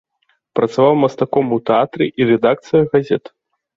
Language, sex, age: Belarusian, male, 30-39